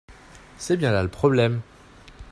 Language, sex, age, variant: French, male, 19-29, Français de métropole